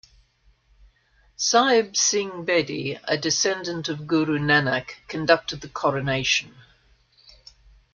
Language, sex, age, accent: English, female, 50-59, Australian English